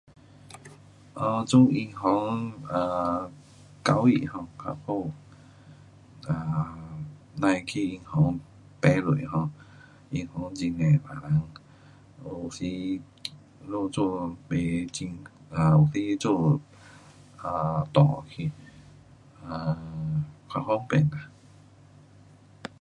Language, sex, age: Pu-Xian Chinese, male, 40-49